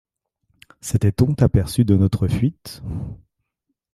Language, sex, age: French, male, 40-49